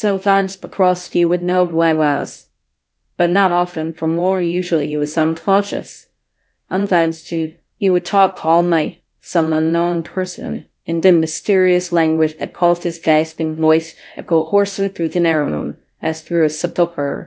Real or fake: fake